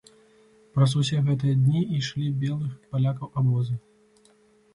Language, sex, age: Belarusian, male, 30-39